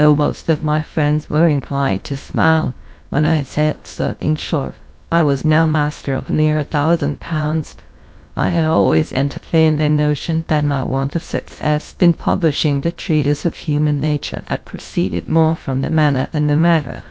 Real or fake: fake